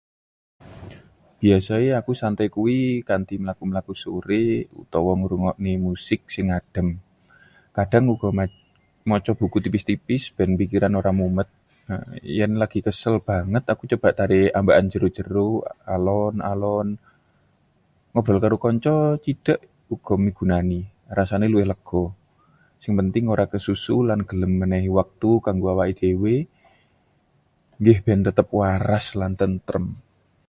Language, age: Javanese, 30-39